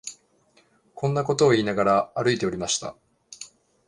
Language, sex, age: Japanese, male, 19-29